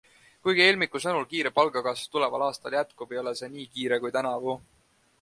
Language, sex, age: Estonian, male, 19-29